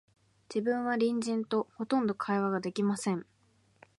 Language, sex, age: Japanese, female, 19-29